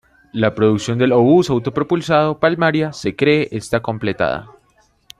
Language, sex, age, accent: Spanish, male, 19-29, Caribe: Cuba, Venezuela, Puerto Rico, República Dominicana, Panamá, Colombia caribeña, México caribeño, Costa del golfo de México